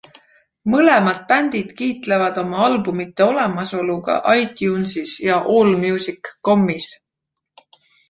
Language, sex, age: Estonian, female, 40-49